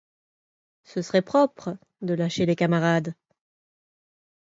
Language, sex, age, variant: French, female, 30-39, Français de métropole